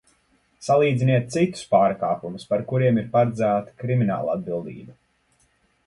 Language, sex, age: Latvian, male, 19-29